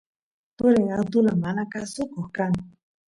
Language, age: Santiago del Estero Quichua, 30-39